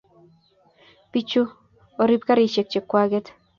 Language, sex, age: Kalenjin, female, 19-29